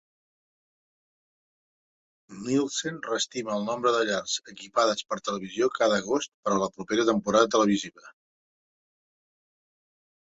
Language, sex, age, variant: Catalan, male, 50-59, Central